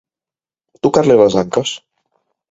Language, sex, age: Catalan, male, 19-29